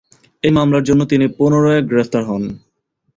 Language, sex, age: Bengali, male, 19-29